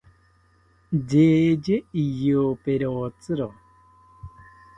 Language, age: South Ucayali Ashéninka, 30-39